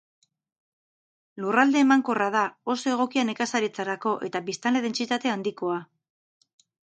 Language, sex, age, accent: Basque, female, 50-59, Mendebalekoa (Araba, Bizkaia, Gipuzkoako mendebaleko herri batzuk)